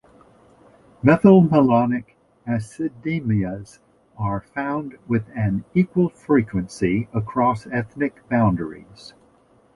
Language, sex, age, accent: English, male, 60-69, United States English